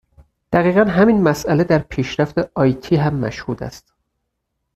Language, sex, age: Persian, male, 30-39